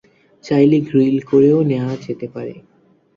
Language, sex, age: Bengali, male, under 19